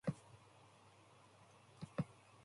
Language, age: English, 19-29